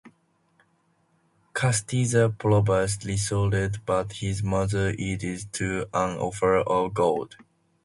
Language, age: English, under 19